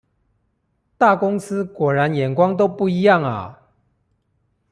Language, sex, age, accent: Chinese, male, 40-49, 出生地：臺北市